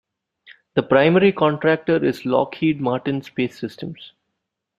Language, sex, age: English, male, 19-29